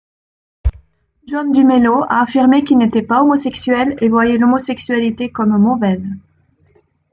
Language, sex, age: French, female, 40-49